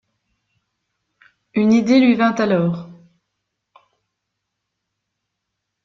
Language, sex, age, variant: French, female, 50-59, Français de métropole